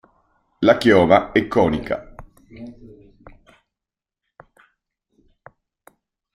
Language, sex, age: Italian, male, 50-59